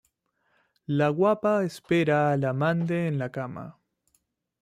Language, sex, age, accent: Spanish, male, 30-39, Andino-Pacífico: Colombia, Perú, Ecuador, oeste de Bolivia y Venezuela andina